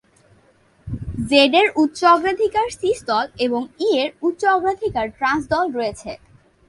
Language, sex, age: Bengali, female, 19-29